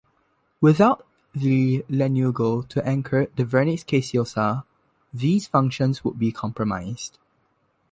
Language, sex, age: English, male, under 19